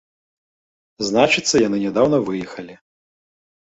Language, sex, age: Belarusian, male, 40-49